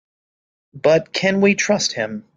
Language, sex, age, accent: English, male, 19-29, United States English